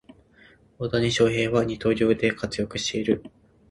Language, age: Japanese, 19-29